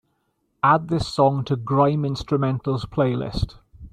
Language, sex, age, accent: English, male, 60-69, Welsh English